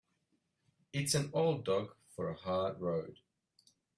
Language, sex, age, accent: English, male, 30-39, Australian English